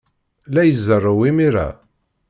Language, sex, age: Kabyle, male, 50-59